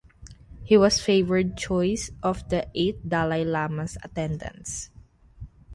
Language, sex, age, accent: English, female, 19-29, United States English; Filipino